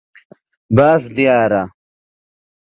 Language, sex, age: Central Kurdish, male, 30-39